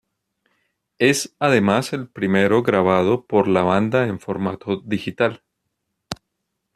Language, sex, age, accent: Spanish, male, 40-49, Andino-Pacífico: Colombia, Perú, Ecuador, oeste de Bolivia y Venezuela andina